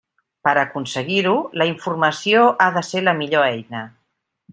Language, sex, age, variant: Catalan, female, 60-69, Central